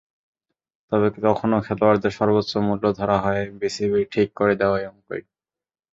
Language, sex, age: Bengali, male, 19-29